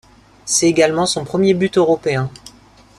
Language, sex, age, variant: French, male, 30-39, Français de métropole